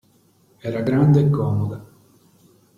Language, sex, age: Italian, male, 40-49